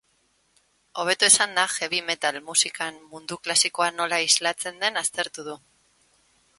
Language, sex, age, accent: Basque, female, 40-49, Erdialdekoa edo Nafarra (Gipuzkoa, Nafarroa)